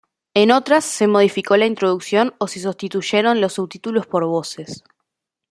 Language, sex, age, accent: Spanish, female, under 19, Rioplatense: Argentina, Uruguay, este de Bolivia, Paraguay